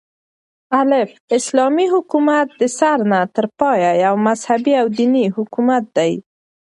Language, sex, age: Pashto, female, 19-29